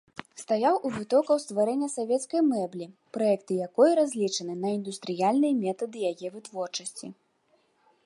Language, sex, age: Belarusian, female, 30-39